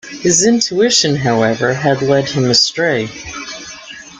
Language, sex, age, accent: English, female, 60-69, United States English